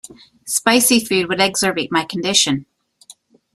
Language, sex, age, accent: English, female, 40-49, United States English